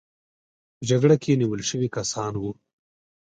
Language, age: Pashto, 30-39